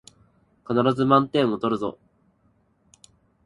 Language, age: Japanese, 19-29